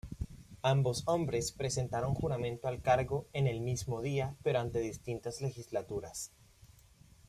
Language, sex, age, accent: Spanish, male, 19-29, Caribe: Cuba, Venezuela, Puerto Rico, República Dominicana, Panamá, Colombia caribeña, México caribeño, Costa del golfo de México